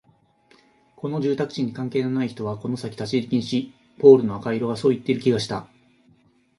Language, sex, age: Japanese, male, 50-59